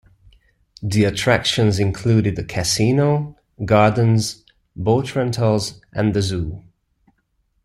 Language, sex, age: English, male, 30-39